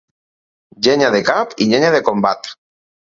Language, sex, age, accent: Catalan, male, 30-39, apitxat